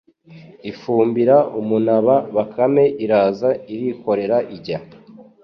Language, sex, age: Kinyarwanda, male, 19-29